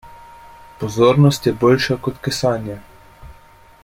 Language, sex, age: Slovenian, male, 30-39